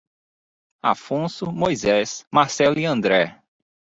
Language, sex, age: Portuguese, male, 19-29